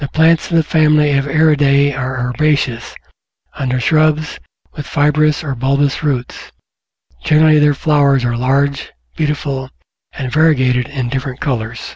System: none